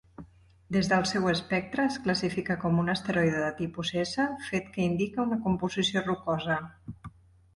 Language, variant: Catalan, Central